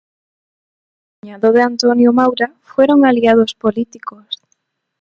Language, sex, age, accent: Spanish, female, 19-29, España: Sur peninsular (Andalucia, Extremadura, Murcia)